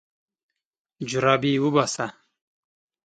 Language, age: Pashto, 30-39